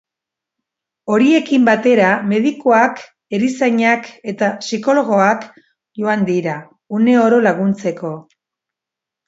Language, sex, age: Basque, female, 60-69